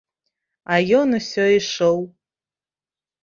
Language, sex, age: Belarusian, female, 30-39